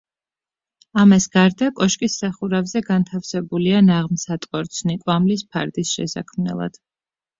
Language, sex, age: Georgian, female, 30-39